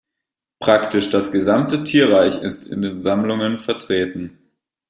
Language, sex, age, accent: German, male, 19-29, Deutschland Deutsch